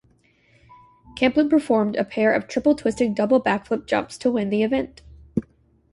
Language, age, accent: English, 19-29, United States English